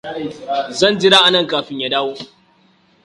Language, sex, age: Hausa, male, 19-29